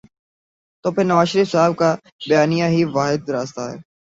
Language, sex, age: Urdu, male, 19-29